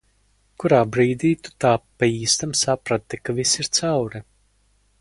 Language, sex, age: Latvian, male, under 19